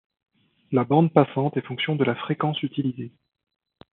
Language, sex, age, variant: French, male, 30-39, Français de métropole